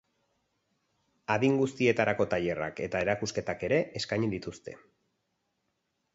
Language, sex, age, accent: Basque, male, 40-49, Erdialdekoa edo Nafarra (Gipuzkoa, Nafarroa)